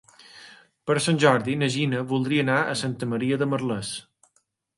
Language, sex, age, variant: Catalan, male, 40-49, Balear